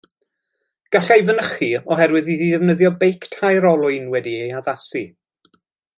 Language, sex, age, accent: Welsh, male, 40-49, Y Deyrnas Unedig Cymraeg